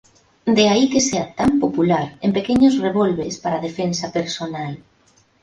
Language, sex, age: Spanish, female, 50-59